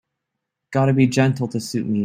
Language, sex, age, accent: English, male, 19-29, United States English